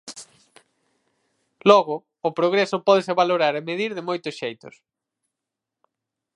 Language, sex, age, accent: Galician, male, 19-29, Central (gheada)